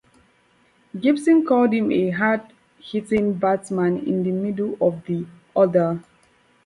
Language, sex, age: English, female, 19-29